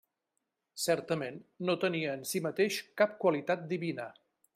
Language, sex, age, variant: Catalan, male, 50-59, Central